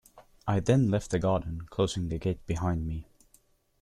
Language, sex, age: English, male, under 19